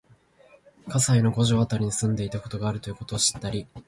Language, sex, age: Japanese, male, 19-29